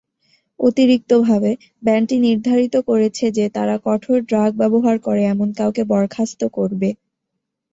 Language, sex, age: Bengali, female, under 19